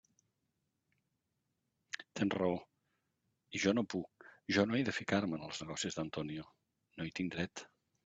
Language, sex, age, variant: Catalan, male, 50-59, Central